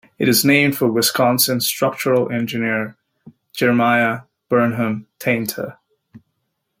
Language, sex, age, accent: English, male, 30-39, United States English